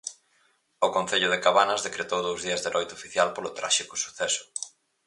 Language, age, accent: Galician, 19-29, Normativo (estándar)